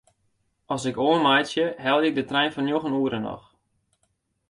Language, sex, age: Western Frisian, male, 19-29